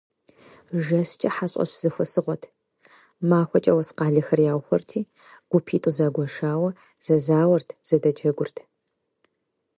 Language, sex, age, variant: Kabardian, female, 19-29, Адыгэбзэ (Къэбэрдей, Кирил, псоми зэдай)